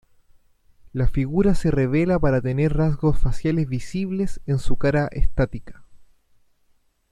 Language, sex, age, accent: Spanish, male, 19-29, Chileno: Chile, Cuyo